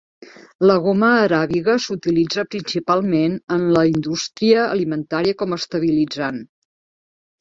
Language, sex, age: Catalan, female, 50-59